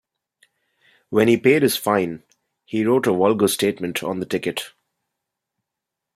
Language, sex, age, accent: English, male, 19-29, India and South Asia (India, Pakistan, Sri Lanka)